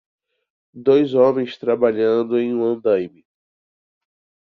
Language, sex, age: Portuguese, male, 40-49